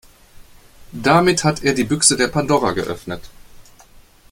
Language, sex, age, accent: German, male, 40-49, Deutschland Deutsch